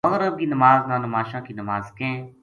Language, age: Gujari, 40-49